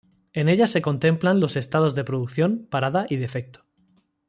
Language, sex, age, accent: Spanish, male, 30-39, España: Sur peninsular (Andalucia, Extremadura, Murcia)